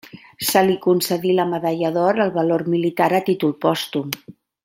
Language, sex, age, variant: Catalan, female, 50-59, Central